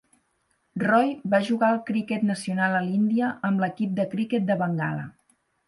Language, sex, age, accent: Catalan, female, 30-39, gironí